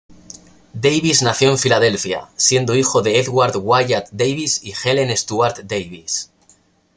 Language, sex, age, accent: Spanish, male, 19-29, España: Norte peninsular (Asturias, Castilla y León, Cantabria, País Vasco, Navarra, Aragón, La Rioja, Guadalajara, Cuenca)